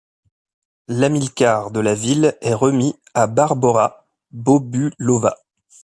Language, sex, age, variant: French, male, 30-39, Français de métropole